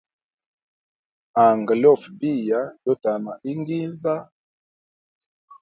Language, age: Hemba, 40-49